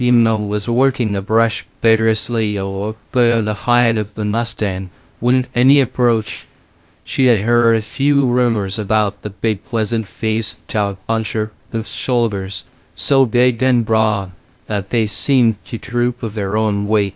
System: TTS, VITS